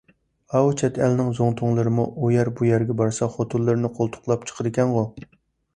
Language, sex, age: Uyghur, male, 19-29